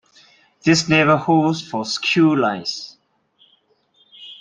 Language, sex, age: English, male, 40-49